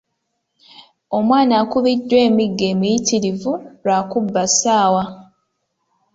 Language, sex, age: Ganda, female, 19-29